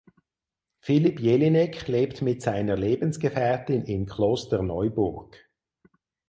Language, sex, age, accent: German, male, 40-49, Schweizerdeutsch